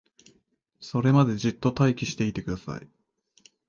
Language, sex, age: Japanese, male, 19-29